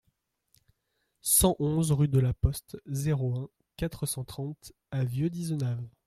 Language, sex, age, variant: French, male, under 19, Français de métropole